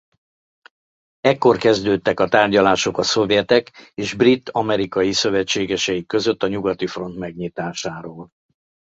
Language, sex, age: Hungarian, male, 60-69